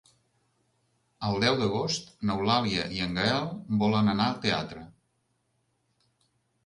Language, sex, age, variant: Catalan, male, 50-59, Central